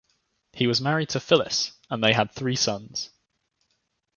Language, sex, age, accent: English, male, 19-29, England English